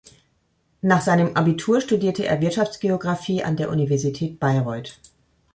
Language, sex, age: German, female, 40-49